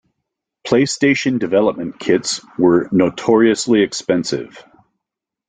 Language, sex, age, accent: English, male, 50-59, United States English